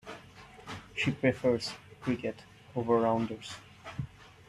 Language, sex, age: English, male, 19-29